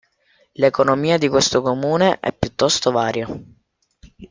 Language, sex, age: Italian, male, under 19